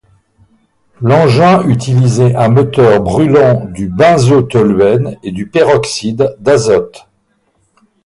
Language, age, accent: French, 60-69, Français de l'ouest de la France